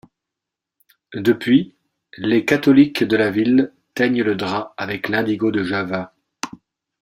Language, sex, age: French, male, 40-49